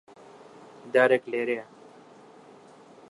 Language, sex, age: Central Kurdish, male, 19-29